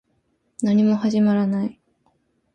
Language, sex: Japanese, female